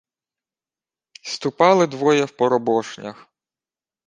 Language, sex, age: Ukrainian, male, 30-39